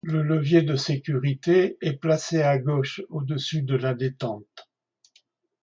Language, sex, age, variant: French, male, 60-69, Français de métropole